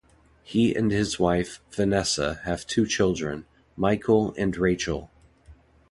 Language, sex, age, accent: English, male, 30-39, United States English